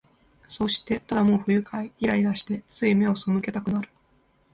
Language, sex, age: Japanese, female, 19-29